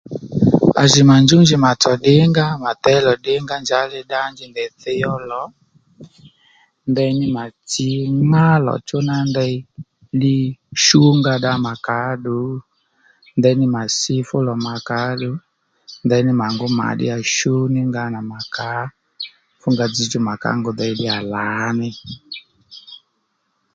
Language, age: Lendu, 40-49